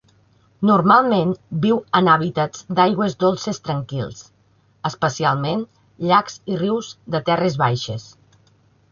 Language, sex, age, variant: Catalan, female, 30-39, Central